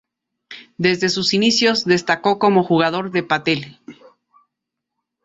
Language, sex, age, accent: Spanish, female, 40-49, México